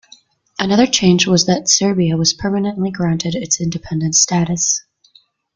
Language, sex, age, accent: English, female, 19-29, United States English